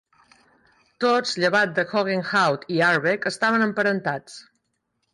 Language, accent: Catalan, Girona